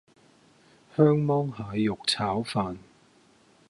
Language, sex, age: Cantonese, male, 40-49